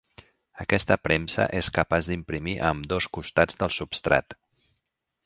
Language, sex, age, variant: Catalan, male, 40-49, Central